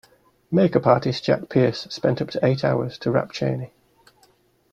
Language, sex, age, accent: English, male, 40-49, England English